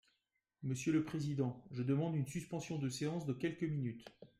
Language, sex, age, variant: French, male, 40-49, Français de métropole